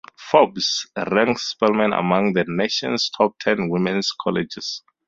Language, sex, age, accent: English, male, 30-39, Southern African (South Africa, Zimbabwe, Namibia)